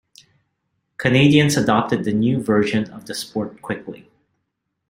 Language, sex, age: English, male, 40-49